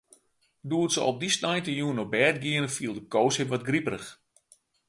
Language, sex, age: Western Frisian, male, 50-59